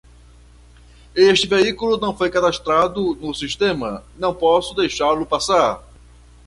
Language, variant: Portuguese, Portuguese (Brasil)